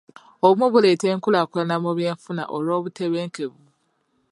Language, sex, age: Ganda, female, 19-29